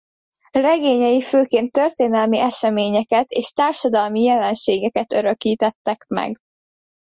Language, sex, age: Hungarian, female, under 19